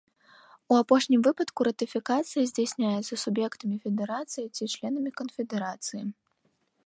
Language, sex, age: Belarusian, female, 19-29